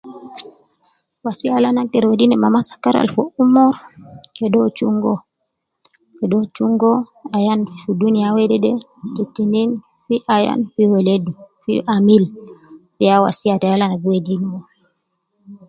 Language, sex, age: Nubi, female, 30-39